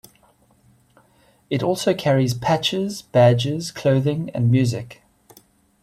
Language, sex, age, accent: English, male, 40-49, Southern African (South Africa, Zimbabwe, Namibia)